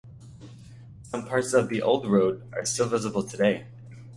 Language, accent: English, United States English